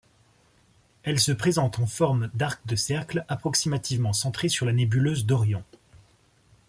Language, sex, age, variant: French, male, 19-29, Français de métropole